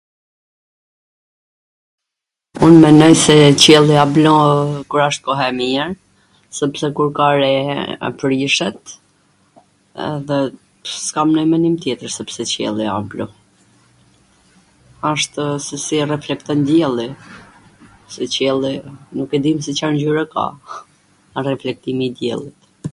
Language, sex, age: Gheg Albanian, female, 40-49